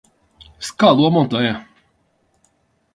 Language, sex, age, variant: Portuguese, male, 40-49, Portuguese (Brasil)